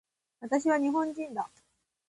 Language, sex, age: Japanese, female, 19-29